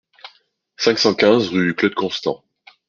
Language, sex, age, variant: French, male, 19-29, Français de métropole